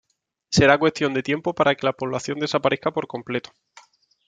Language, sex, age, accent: Spanish, male, 19-29, España: Sur peninsular (Andalucia, Extremadura, Murcia)